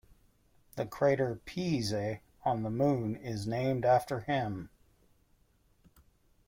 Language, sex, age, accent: English, male, 40-49, United States English